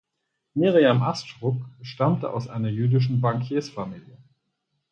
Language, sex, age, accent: German, male, 40-49, Deutschland Deutsch